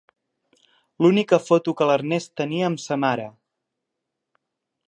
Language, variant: Catalan, Central